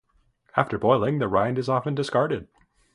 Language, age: English, 30-39